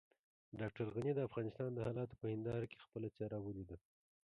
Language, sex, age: Pashto, male, 30-39